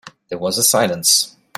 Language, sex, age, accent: English, male, 30-39, Southern African (South Africa, Zimbabwe, Namibia)